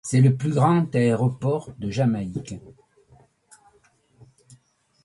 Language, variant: French, Français de métropole